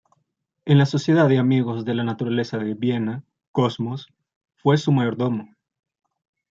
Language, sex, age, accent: Spanish, male, 19-29, América central